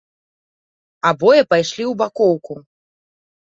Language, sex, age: Belarusian, female, 30-39